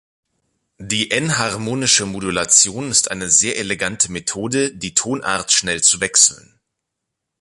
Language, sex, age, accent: German, male, 19-29, Deutschland Deutsch